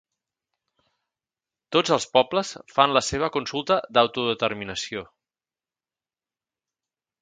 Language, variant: Catalan, Central